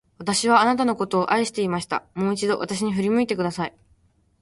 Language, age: Japanese, 19-29